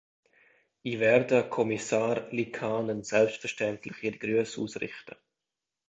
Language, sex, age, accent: German, male, 30-39, Schweizerdeutsch